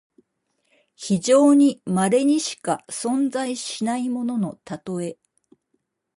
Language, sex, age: Japanese, female, 60-69